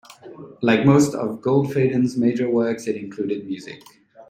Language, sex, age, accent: English, male, 40-49, Malaysian English